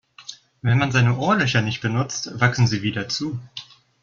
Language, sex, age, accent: German, male, under 19, Deutschland Deutsch